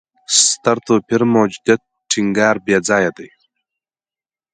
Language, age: Pashto, 19-29